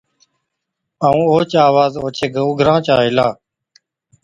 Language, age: Od, 40-49